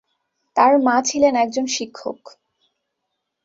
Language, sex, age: Bengali, female, 19-29